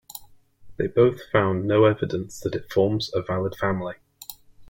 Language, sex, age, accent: English, male, 19-29, England English